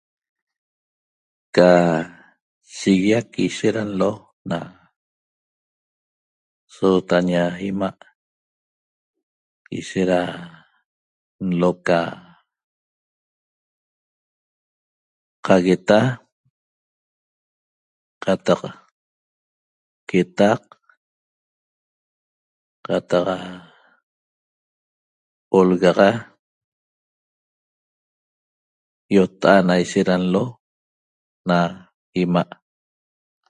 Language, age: Toba, 60-69